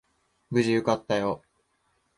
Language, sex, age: Japanese, male, 19-29